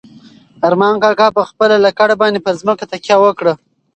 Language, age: Pashto, 19-29